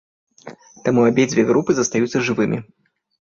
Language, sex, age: Belarusian, male, 30-39